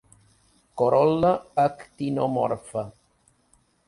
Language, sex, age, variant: Catalan, male, 50-59, Balear